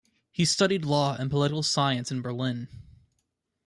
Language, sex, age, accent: English, male, under 19, United States English